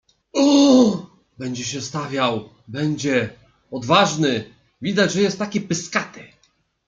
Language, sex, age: Polish, male, 30-39